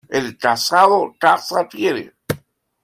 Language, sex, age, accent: Spanish, male, 50-59, Caribe: Cuba, Venezuela, Puerto Rico, República Dominicana, Panamá, Colombia caribeña, México caribeño, Costa del golfo de México